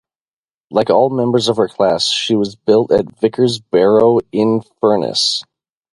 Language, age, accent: English, 19-29, United States English; midwest